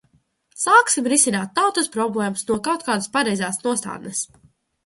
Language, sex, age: Latvian, female, under 19